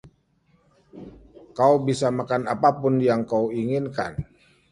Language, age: Indonesian, 50-59